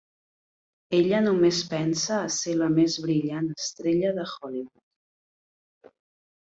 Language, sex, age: Catalan, female, 30-39